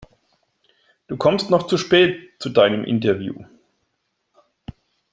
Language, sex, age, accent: German, male, 40-49, Deutschland Deutsch